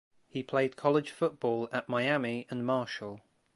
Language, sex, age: English, male, 19-29